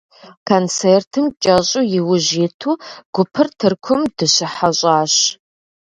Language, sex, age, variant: Kabardian, female, 30-39, Адыгэбзэ (Къэбэрдей, Кирил, псоми зэдай)